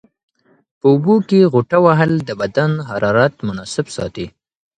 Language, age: Pashto, 19-29